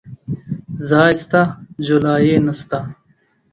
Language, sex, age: Pashto, male, 19-29